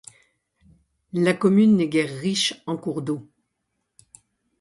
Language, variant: French, Français de métropole